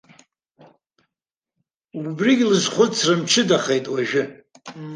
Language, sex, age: Abkhazian, male, 80-89